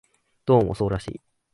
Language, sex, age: Japanese, male, 19-29